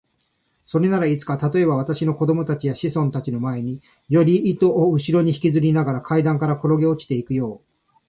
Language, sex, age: Japanese, male, 30-39